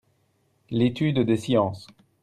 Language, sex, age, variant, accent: French, male, 30-39, Français d'Europe, Français de Belgique